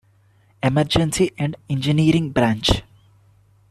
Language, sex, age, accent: English, male, 19-29, India and South Asia (India, Pakistan, Sri Lanka)